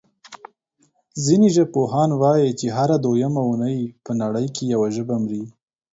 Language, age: Pashto, 19-29